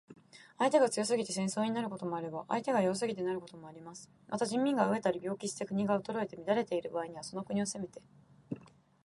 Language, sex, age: Japanese, female, 19-29